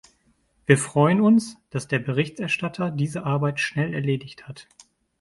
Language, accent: German, Deutschland Deutsch